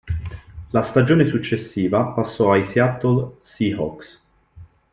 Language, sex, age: Italian, male, 30-39